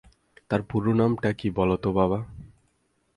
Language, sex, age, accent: Bengali, male, 19-29, প্রমিত; চলিত